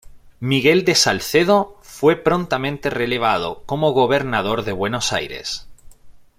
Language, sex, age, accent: Spanish, male, 30-39, España: Norte peninsular (Asturias, Castilla y León, Cantabria, País Vasco, Navarra, Aragón, La Rioja, Guadalajara, Cuenca)